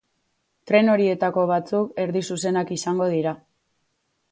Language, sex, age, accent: Basque, female, 19-29, Mendebalekoa (Araba, Bizkaia, Gipuzkoako mendebaleko herri batzuk)